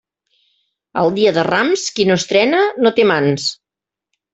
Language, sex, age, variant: Catalan, female, 60-69, Central